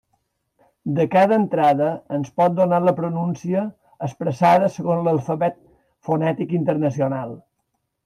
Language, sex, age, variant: Catalan, male, 60-69, Balear